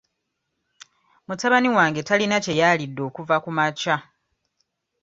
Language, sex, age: Ganda, female, 30-39